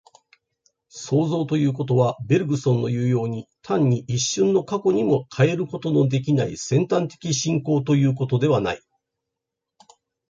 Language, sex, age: Japanese, male, 50-59